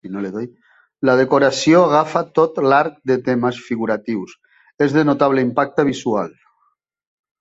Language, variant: Catalan, Central